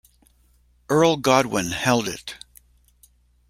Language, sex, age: English, male, 60-69